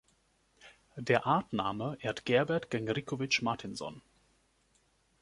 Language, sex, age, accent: German, male, 30-39, Deutschland Deutsch